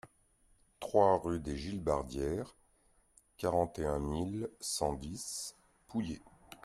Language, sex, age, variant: French, male, 40-49, Français de métropole